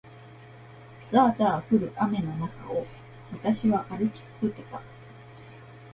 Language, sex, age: Japanese, female, 19-29